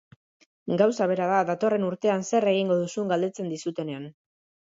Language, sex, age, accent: Basque, male, under 19, Mendebalekoa (Araba, Bizkaia, Gipuzkoako mendebaleko herri batzuk)